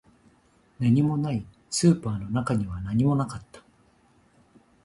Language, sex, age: Japanese, male, 50-59